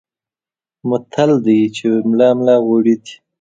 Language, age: Pashto, 19-29